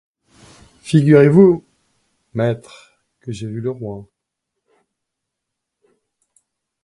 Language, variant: French, Français de métropole